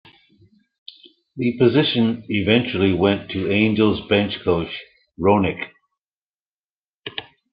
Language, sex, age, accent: English, male, 60-69, Canadian English